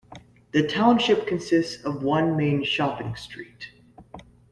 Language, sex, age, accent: English, male, under 19, United States English